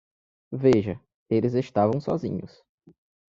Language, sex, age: Portuguese, male, 19-29